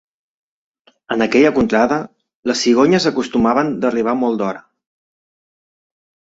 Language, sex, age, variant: Catalan, male, 30-39, Central